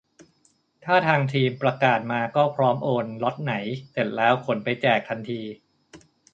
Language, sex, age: Thai, male, 30-39